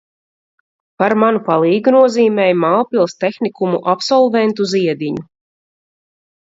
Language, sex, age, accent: Latvian, female, 30-39, Vidus dialekts